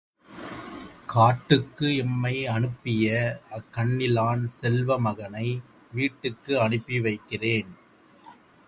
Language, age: Tamil, 40-49